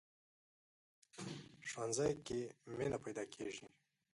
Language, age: Pashto, 19-29